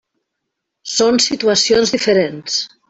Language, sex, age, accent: Catalan, female, 50-59, valencià